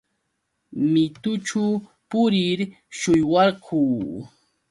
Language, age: Yauyos Quechua, 30-39